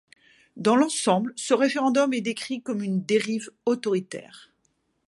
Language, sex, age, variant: French, female, 50-59, Français de métropole